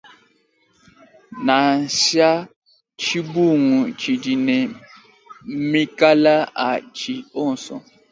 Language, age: Luba-Lulua, 19-29